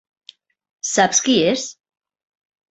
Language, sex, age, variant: Catalan, female, 40-49, Central